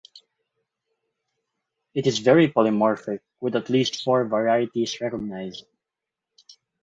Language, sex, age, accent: English, male, 19-29, Filipino